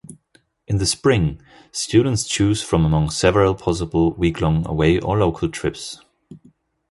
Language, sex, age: English, male, 30-39